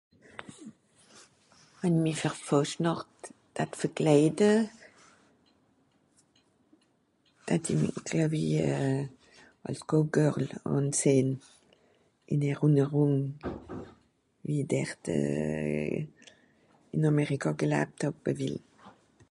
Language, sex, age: Swiss German, female, 70-79